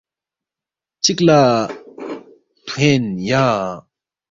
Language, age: Balti, 30-39